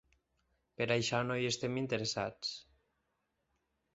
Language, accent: Catalan, Tortosí